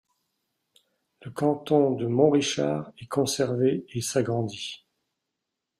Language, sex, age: French, male, 40-49